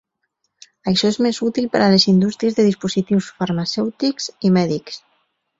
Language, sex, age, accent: Catalan, female, 40-49, valencià